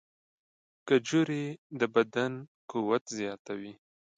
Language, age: Pashto, 19-29